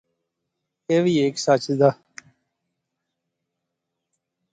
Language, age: Pahari-Potwari, 30-39